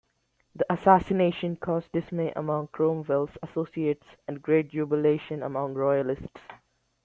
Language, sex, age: English, male, 19-29